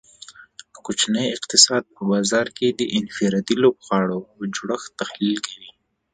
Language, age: Pashto, 19-29